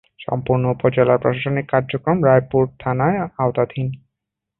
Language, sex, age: Bengali, male, 19-29